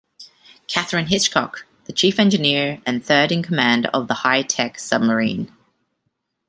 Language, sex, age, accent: English, female, 30-39, Australian English